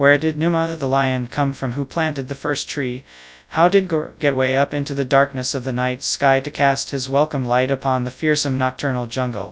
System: TTS, FastPitch